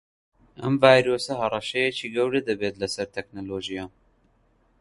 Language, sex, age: Central Kurdish, male, 19-29